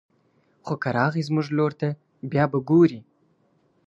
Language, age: Pashto, 19-29